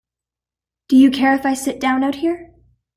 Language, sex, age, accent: English, female, under 19, Canadian English